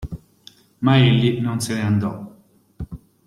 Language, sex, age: Italian, male, 40-49